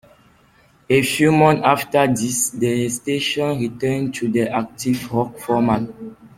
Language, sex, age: English, female, 30-39